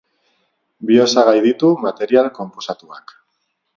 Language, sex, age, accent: Basque, male, 30-39, Mendebalekoa (Araba, Bizkaia, Gipuzkoako mendebaleko herri batzuk)